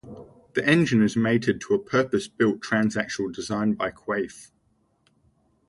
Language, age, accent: English, 19-29, Australian English